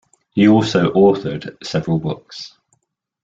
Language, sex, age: English, male, 60-69